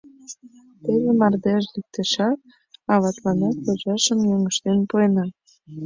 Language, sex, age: Mari, female, 19-29